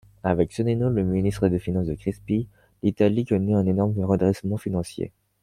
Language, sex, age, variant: French, male, 19-29, Français de métropole